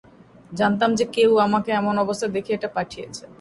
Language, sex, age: Bengali, female, 30-39